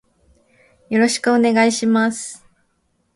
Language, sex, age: Japanese, female, 19-29